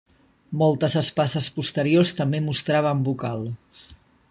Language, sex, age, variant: Catalan, male, 19-29, Nord-Occidental